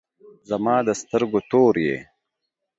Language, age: Pashto, 30-39